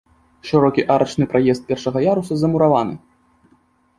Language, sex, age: Belarusian, male, 19-29